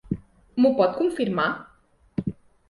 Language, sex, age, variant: Catalan, female, 19-29, Central